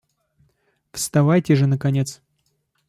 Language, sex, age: Russian, male, 30-39